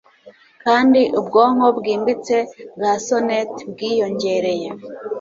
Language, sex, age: Kinyarwanda, female, 30-39